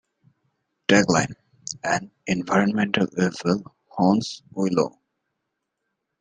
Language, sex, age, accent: English, male, 19-29, United States English